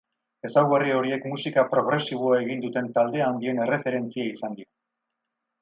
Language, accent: Basque, Erdialdekoa edo Nafarra (Gipuzkoa, Nafarroa)